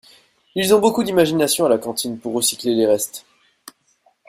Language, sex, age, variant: French, male, 19-29, Français de métropole